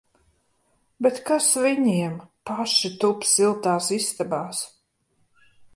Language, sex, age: Latvian, female, 50-59